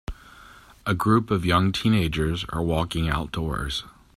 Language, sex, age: English, male, 40-49